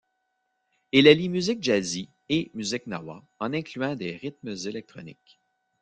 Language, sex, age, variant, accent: French, male, 40-49, Français d'Amérique du Nord, Français du Canada